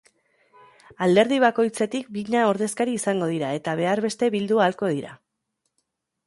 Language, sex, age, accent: Basque, female, 30-39, Erdialdekoa edo Nafarra (Gipuzkoa, Nafarroa)